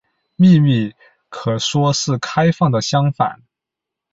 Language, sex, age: Chinese, male, 30-39